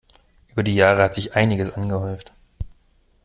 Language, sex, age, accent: German, male, 30-39, Deutschland Deutsch